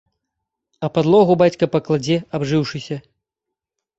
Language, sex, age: Belarusian, male, 19-29